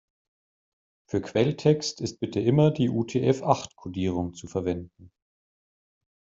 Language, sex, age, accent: German, male, 40-49, Deutschland Deutsch